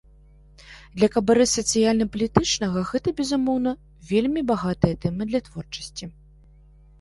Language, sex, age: Belarusian, female, 30-39